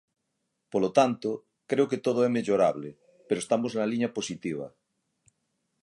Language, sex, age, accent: Galician, male, 40-49, Normativo (estándar)